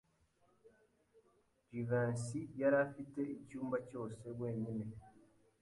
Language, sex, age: Kinyarwanda, male, 19-29